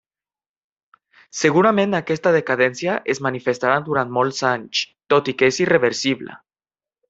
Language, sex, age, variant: Catalan, male, 19-29, Central